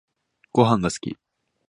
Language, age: Japanese, 19-29